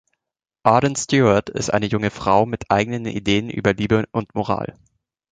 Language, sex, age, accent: German, male, 19-29, Deutschland Deutsch